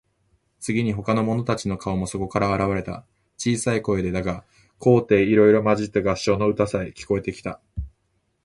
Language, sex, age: Japanese, male, 19-29